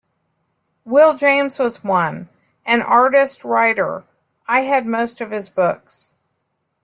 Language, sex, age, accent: English, female, 50-59, United States English